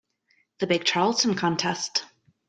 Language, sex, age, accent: English, female, 30-39, United States English